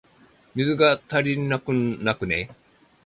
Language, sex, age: Japanese, male, 70-79